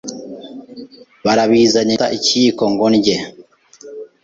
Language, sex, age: Kinyarwanda, male, 19-29